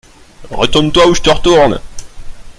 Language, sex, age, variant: French, male, 19-29, Français de métropole